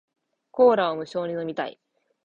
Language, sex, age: Japanese, female, 19-29